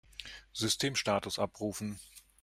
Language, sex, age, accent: German, male, 40-49, Deutschland Deutsch